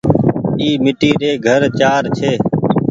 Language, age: Goaria, 19-29